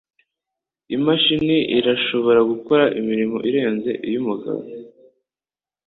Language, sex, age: Kinyarwanda, male, under 19